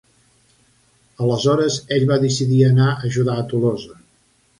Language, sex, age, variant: Catalan, male, 60-69, Septentrional